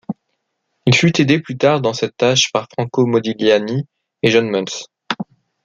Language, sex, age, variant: French, male, 19-29, Français de métropole